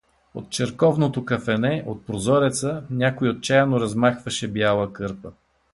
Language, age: Bulgarian, 60-69